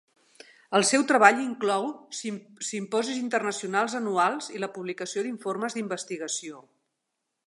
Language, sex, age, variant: Catalan, female, 50-59, Central